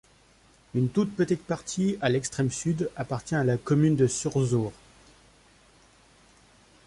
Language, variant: French, Français de métropole